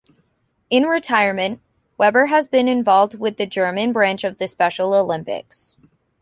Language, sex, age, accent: English, female, 19-29, United States English